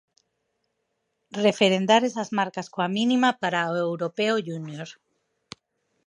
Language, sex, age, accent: Galician, female, 30-39, Normativo (estándar)